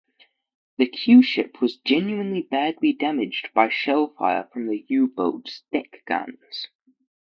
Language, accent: English, United States English; Australian English